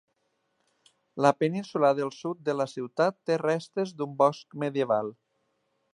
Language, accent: Catalan, valencià